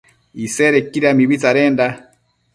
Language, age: Matsés, 40-49